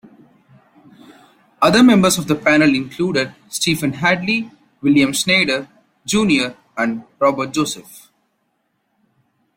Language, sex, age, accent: English, male, 19-29, India and South Asia (India, Pakistan, Sri Lanka)